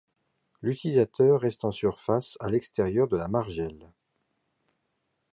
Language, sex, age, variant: French, male, 50-59, Français de métropole